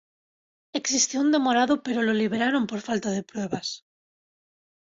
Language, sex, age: Spanish, female, 30-39